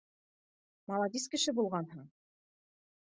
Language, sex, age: Bashkir, female, 30-39